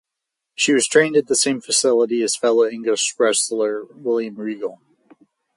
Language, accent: English, United States English